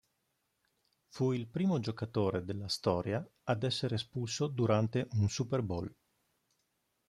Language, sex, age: Italian, male, 50-59